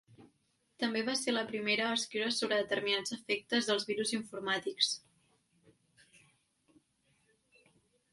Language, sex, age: Catalan, female, 19-29